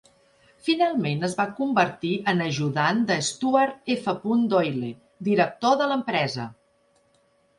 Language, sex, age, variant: Catalan, female, 50-59, Central